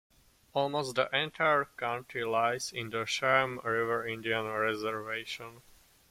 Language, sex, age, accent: English, male, 19-29, England English